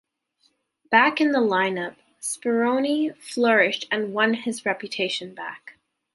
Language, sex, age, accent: English, female, 19-29, Canadian English